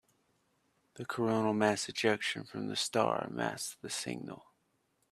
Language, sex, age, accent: English, male, 30-39, United States English